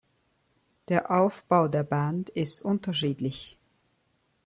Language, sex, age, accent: German, female, 50-59, Schweizerdeutsch